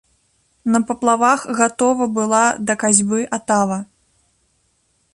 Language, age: Belarusian, 19-29